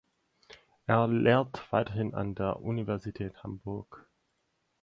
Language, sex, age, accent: German, male, 19-29, Deutschland Deutsch